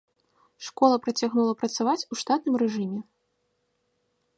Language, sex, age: Belarusian, female, 19-29